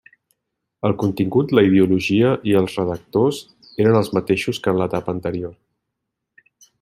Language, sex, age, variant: Catalan, male, 40-49, Central